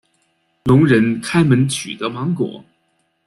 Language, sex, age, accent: Chinese, male, 30-39, 出生地：北京市